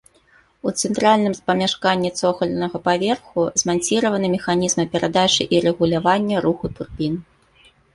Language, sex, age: Belarusian, female, 30-39